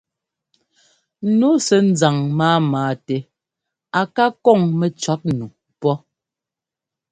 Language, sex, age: Ngomba, female, 40-49